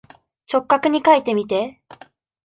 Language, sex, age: Japanese, female, 19-29